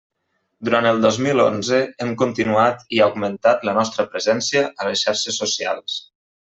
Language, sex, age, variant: Catalan, male, 19-29, Nord-Occidental